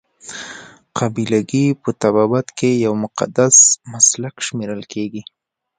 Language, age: Pashto, 19-29